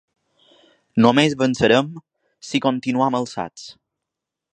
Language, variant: Catalan, Balear